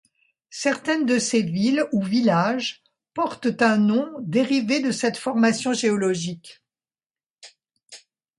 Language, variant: French, Français de métropole